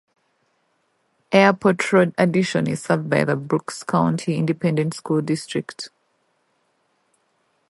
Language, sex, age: English, female, 19-29